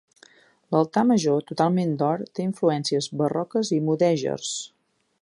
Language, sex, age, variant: Catalan, female, 40-49, Central